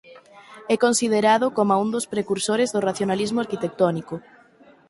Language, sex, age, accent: Galician, female, 19-29, Central (sen gheada)